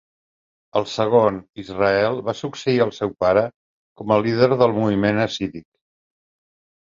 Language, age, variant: Catalan, 60-69, Central